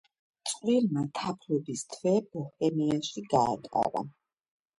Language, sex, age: Georgian, female, 50-59